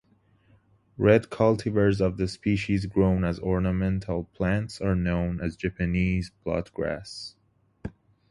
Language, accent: English, United States English